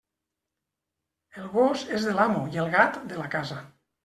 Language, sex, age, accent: Catalan, male, 50-59, valencià